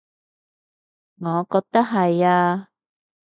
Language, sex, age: Cantonese, female, 30-39